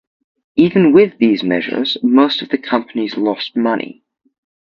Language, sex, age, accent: English, female, under 19, United States English; Australian English